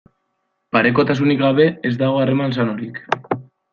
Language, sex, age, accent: Basque, male, 19-29, Erdialdekoa edo Nafarra (Gipuzkoa, Nafarroa)